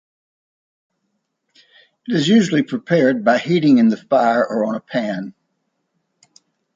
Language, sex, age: English, male, 60-69